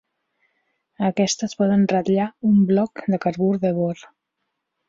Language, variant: Catalan, Central